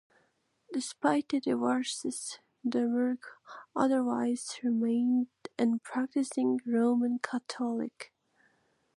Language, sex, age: English, female, 19-29